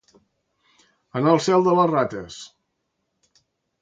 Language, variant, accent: Catalan, Central, central